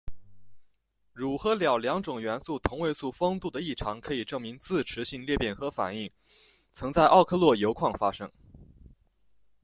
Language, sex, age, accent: Chinese, male, under 19, 出生地：湖北省